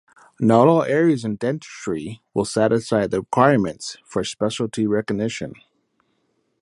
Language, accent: English, United States English